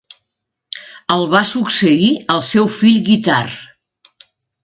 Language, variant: Catalan, Nord-Occidental